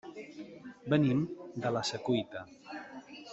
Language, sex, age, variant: Catalan, male, 30-39, Central